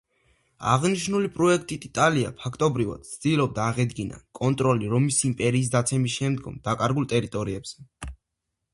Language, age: Georgian, under 19